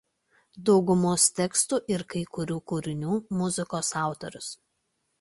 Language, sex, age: Lithuanian, female, 30-39